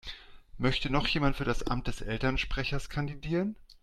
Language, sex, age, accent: German, male, 40-49, Deutschland Deutsch